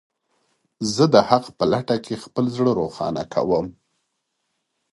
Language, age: Pashto, 40-49